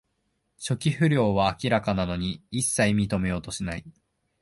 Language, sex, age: Japanese, male, 19-29